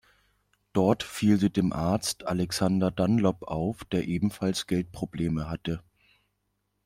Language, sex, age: German, male, 19-29